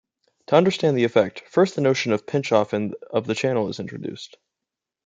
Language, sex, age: English, male, under 19